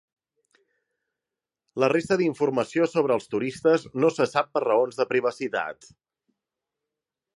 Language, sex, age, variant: Catalan, male, 30-39, Central